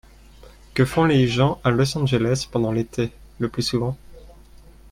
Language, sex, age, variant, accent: French, male, 19-29, Français d'Europe, Français de Suisse